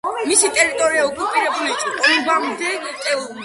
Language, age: Georgian, under 19